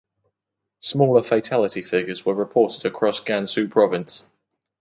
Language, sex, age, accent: English, male, under 19, England English